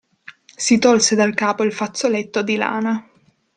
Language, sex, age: Italian, female, 19-29